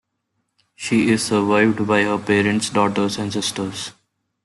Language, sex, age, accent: English, male, 19-29, India and South Asia (India, Pakistan, Sri Lanka)